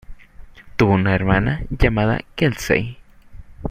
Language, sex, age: Spanish, male, under 19